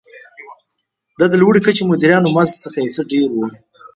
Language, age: Pashto, 19-29